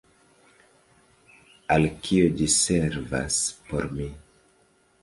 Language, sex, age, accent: Esperanto, male, 30-39, Internacia